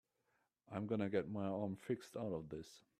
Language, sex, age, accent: English, male, 30-39, England English